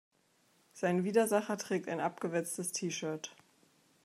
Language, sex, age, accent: German, female, 19-29, Deutschland Deutsch